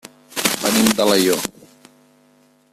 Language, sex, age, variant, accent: Catalan, male, 40-49, Central, central